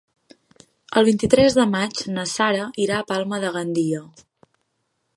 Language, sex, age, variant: Catalan, female, 19-29, Central